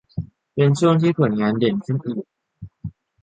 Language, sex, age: Thai, male, under 19